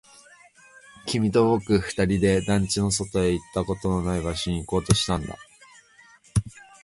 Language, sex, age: Japanese, male, 19-29